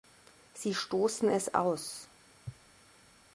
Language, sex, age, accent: German, female, 30-39, Österreichisches Deutsch